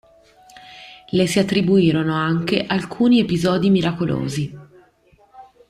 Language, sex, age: Italian, female, 30-39